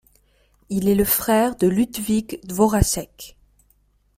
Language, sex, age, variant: French, female, 19-29, Français de métropole